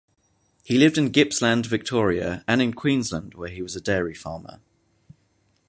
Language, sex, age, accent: English, male, 19-29, England English